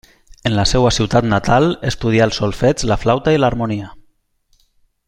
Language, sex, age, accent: Catalan, male, 19-29, valencià